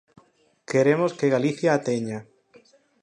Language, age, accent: Galician, 30-39, Atlántico (seseo e gheada)